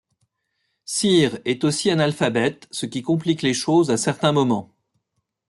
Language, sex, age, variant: French, male, 50-59, Français de métropole